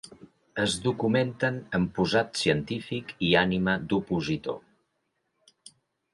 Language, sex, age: Catalan, male, 60-69